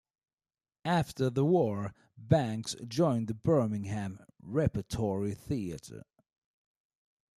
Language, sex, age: English, male, 30-39